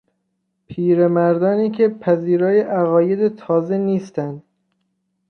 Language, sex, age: Persian, male, 19-29